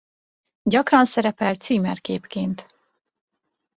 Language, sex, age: Hungarian, female, 19-29